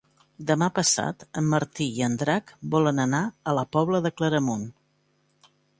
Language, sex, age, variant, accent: Catalan, female, 50-59, Central, central